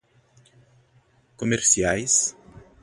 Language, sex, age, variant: Portuguese, male, 30-39, Portuguese (Brasil)